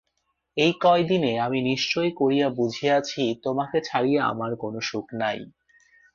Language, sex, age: Bengali, male, 19-29